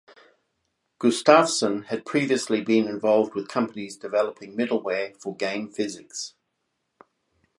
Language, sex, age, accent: English, male, 50-59, Australian English